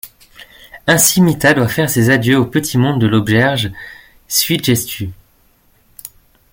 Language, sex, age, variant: French, male, 19-29, Français de métropole